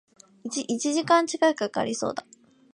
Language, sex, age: Japanese, female, 19-29